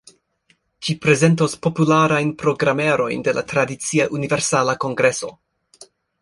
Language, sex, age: Esperanto, male, 30-39